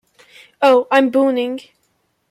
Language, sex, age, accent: English, male, under 19, England English